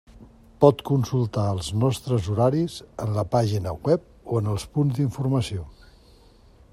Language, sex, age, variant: Catalan, male, 60-69, Central